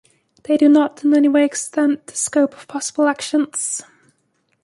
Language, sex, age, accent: English, female, 19-29, England English